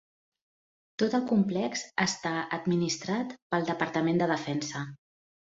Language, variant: Catalan, Central